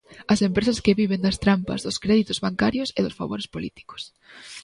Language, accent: Galician, Normativo (estándar)